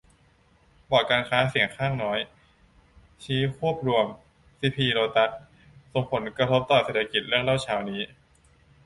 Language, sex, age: Thai, male, under 19